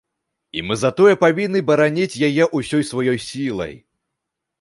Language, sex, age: Belarusian, male, 19-29